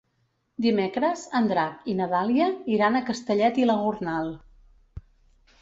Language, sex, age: Catalan, female, 50-59